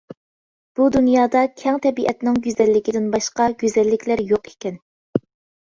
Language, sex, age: Uyghur, female, under 19